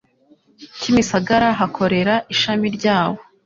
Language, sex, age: Kinyarwanda, female, 19-29